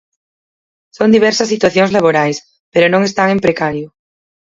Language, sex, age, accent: Galician, female, 19-29, Oriental (común en zona oriental); Normativo (estándar)